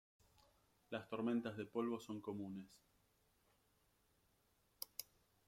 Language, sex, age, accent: Spanish, male, 40-49, Rioplatense: Argentina, Uruguay, este de Bolivia, Paraguay